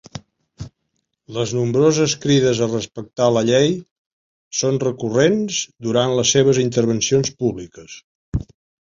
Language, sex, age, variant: Catalan, male, 19-29, Central